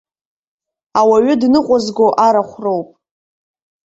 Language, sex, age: Abkhazian, female, 19-29